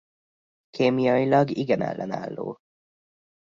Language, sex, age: Hungarian, male, under 19